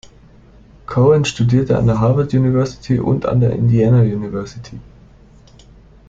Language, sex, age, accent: German, male, 19-29, Deutschland Deutsch